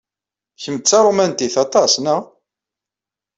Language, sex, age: Kabyle, male, 40-49